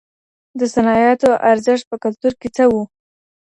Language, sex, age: Pashto, female, under 19